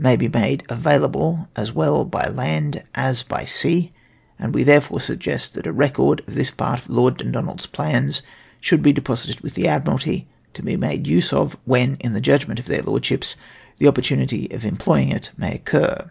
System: none